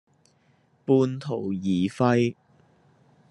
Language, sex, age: Cantonese, male, 19-29